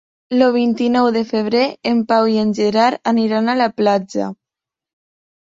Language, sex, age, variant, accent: Catalan, female, 19-29, Septentrional, septentrional